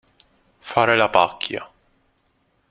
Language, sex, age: Italian, male, under 19